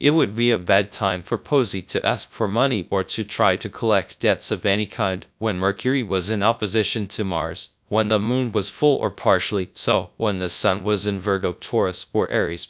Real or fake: fake